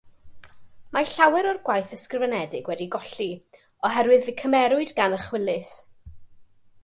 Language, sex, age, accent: Welsh, female, 19-29, Y Deyrnas Unedig Cymraeg